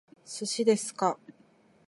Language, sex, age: Japanese, female, 40-49